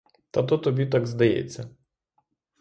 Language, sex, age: Ukrainian, male, 30-39